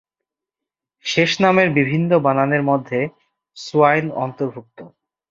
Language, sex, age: Bengali, male, 30-39